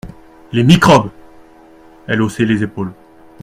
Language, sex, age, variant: French, male, 30-39, Français de métropole